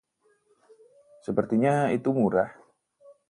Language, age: Indonesian, 30-39